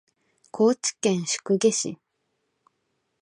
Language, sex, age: Japanese, female, 19-29